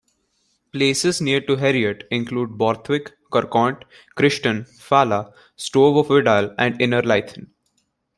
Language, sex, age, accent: English, male, under 19, India and South Asia (India, Pakistan, Sri Lanka)